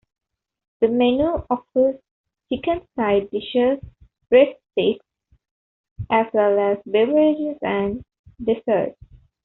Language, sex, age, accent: English, female, 19-29, India and South Asia (India, Pakistan, Sri Lanka)